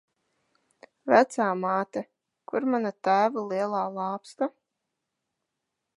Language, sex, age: Latvian, female, 30-39